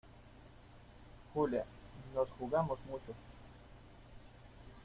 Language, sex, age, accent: Spanish, male, 30-39, Caribe: Cuba, Venezuela, Puerto Rico, República Dominicana, Panamá, Colombia caribeña, México caribeño, Costa del golfo de México